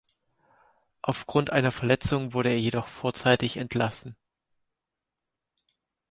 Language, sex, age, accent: German, male, 19-29, Deutschland Deutsch